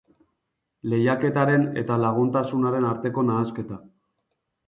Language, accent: Basque, Mendebalekoa (Araba, Bizkaia, Gipuzkoako mendebaleko herri batzuk)